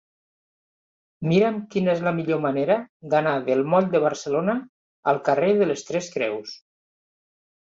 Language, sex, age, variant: Catalan, male, 50-59, Nord-Occidental